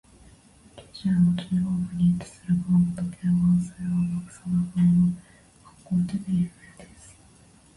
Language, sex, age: Japanese, female, 19-29